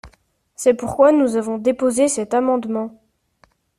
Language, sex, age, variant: French, male, 40-49, Français de métropole